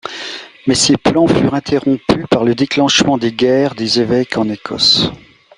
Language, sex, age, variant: French, male, 50-59, Français de métropole